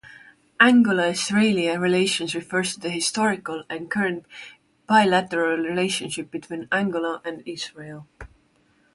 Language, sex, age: English, female, 19-29